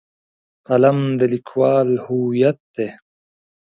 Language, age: Pashto, 30-39